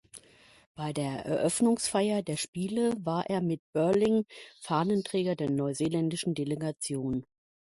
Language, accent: German, Deutschland Deutsch